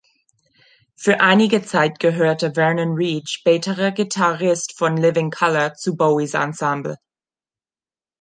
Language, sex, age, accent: German, female, 30-39, Deutschland Deutsch